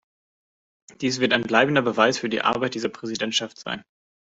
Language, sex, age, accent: German, male, 30-39, Deutschland Deutsch